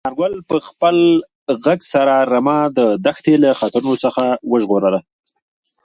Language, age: Pashto, 19-29